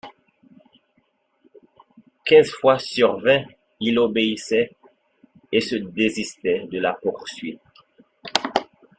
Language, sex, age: French, male, 19-29